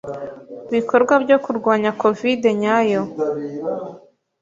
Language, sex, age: Kinyarwanda, female, 19-29